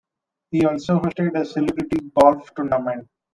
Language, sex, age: English, male, 19-29